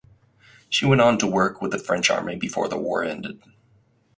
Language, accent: English, United States English